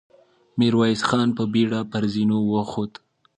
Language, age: Pashto, 19-29